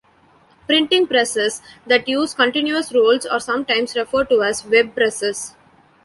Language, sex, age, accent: English, female, 19-29, India and South Asia (India, Pakistan, Sri Lanka)